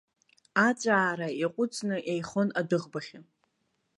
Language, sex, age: Abkhazian, female, under 19